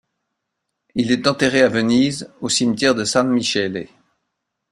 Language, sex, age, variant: French, male, 60-69, Français de métropole